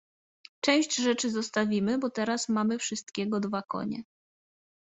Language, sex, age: Polish, female, 30-39